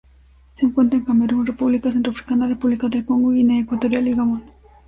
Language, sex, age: Spanish, female, under 19